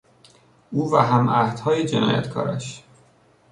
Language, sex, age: Persian, male, 30-39